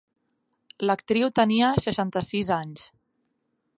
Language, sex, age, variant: Catalan, female, 19-29, Central